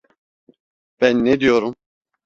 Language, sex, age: Turkish, male, 19-29